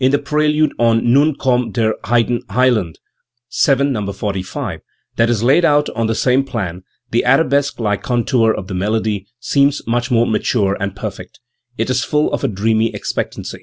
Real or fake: real